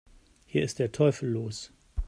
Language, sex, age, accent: German, male, 50-59, Deutschland Deutsch